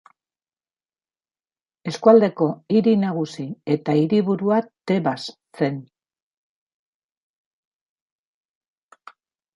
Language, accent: Basque, Erdialdekoa edo Nafarra (Gipuzkoa, Nafarroa)